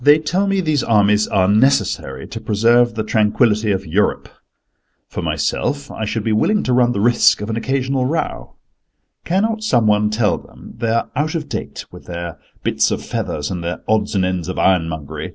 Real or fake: real